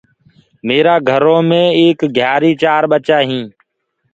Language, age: Gurgula, 30-39